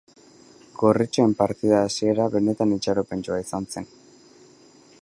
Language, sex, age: Basque, male, 19-29